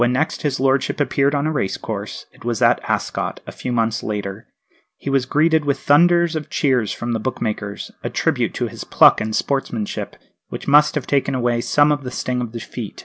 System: none